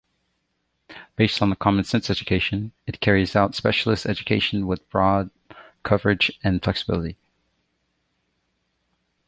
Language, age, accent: English, 19-29, England English